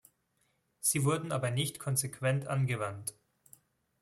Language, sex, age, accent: German, male, 19-29, Schweizerdeutsch